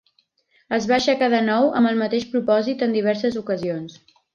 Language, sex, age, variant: Catalan, female, under 19, Septentrional